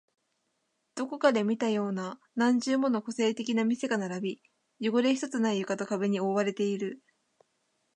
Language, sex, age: Japanese, female, 19-29